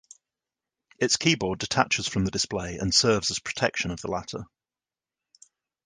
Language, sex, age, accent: English, male, 30-39, England English